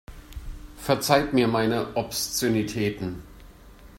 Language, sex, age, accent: German, male, 50-59, Deutschland Deutsch